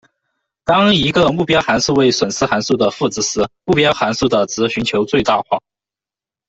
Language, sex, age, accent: Chinese, male, under 19, 出生地：四川省